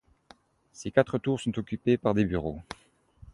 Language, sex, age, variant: French, male, 19-29, Français de métropole